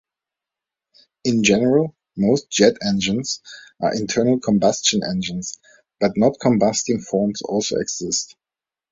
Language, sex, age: English, male, 30-39